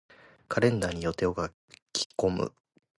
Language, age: Japanese, 19-29